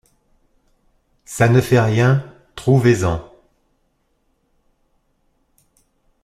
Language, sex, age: French, male, 40-49